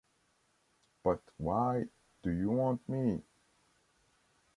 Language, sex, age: English, male, 19-29